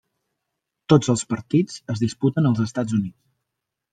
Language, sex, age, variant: Catalan, male, 40-49, Central